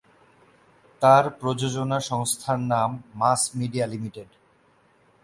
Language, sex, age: Bengali, male, 30-39